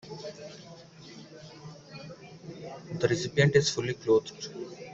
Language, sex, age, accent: English, male, 19-29, United States English